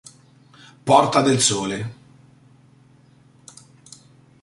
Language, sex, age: Italian, male, 40-49